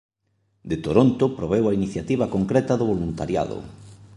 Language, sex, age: Galician, male, 30-39